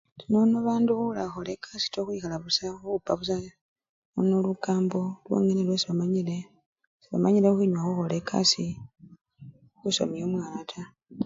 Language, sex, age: Luyia, male, 30-39